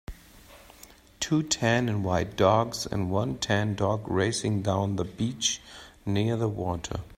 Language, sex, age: English, male, 30-39